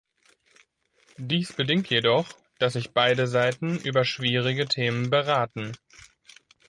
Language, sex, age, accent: German, male, 19-29, Deutschland Deutsch